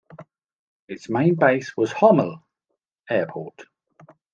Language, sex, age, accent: English, male, 40-49, England English